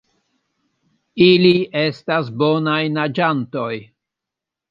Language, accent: Esperanto, Internacia